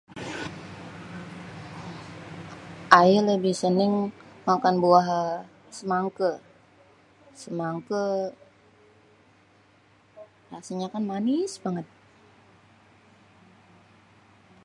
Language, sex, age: Betawi, male, 30-39